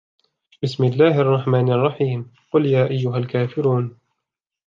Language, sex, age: Arabic, male, 19-29